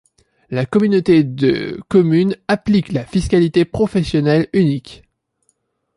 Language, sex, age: French, male, under 19